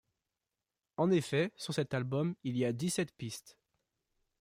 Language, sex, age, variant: French, male, under 19, Français de métropole